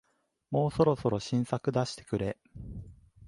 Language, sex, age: Japanese, male, 19-29